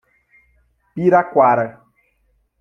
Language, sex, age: Portuguese, male, 19-29